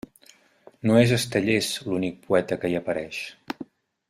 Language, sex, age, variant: Catalan, male, 50-59, Central